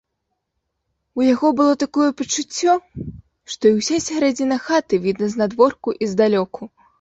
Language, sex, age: Belarusian, female, 19-29